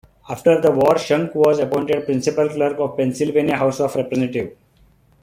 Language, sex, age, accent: English, male, 30-39, India and South Asia (India, Pakistan, Sri Lanka)